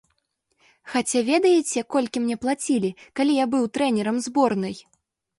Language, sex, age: Belarusian, female, 19-29